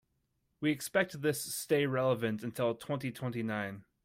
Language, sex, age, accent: English, male, 19-29, United States English